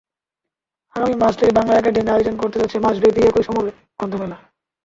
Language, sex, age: Bengali, male, 19-29